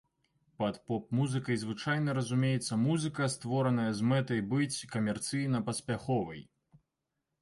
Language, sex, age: Belarusian, male, 19-29